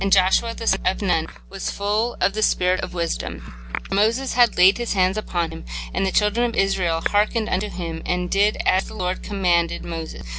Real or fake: real